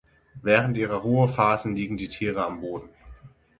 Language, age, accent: German, 30-39, Deutschland Deutsch